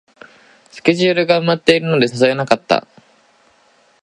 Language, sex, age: Japanese, male, under 19